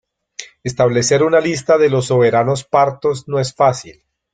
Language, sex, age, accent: Spanish, male, 30-39, Andino-Pacífico: Colombia, Perú, Ecuador, oeste de Bolivia y Venezuela andina